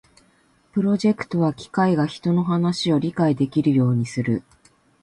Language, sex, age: Japanese, female, 50-59